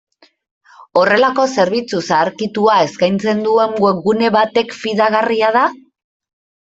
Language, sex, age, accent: Basque, female, 30-39, Mendebalekoa (Araba, Bizkaia, Gipuzkoako mendebaleko herri batzuk)